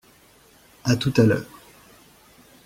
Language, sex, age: French, male, 19-29